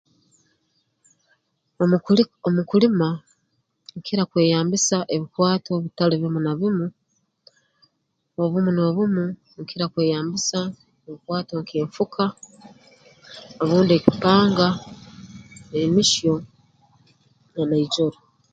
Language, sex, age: Tooro, female, 40-49